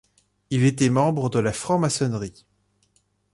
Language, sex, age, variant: French, male, 30-39, Français de métropole